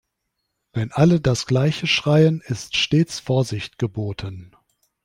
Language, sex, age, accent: German, male, 30-39, Deutschland Deutsch